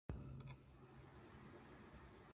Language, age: Japanese, 19-29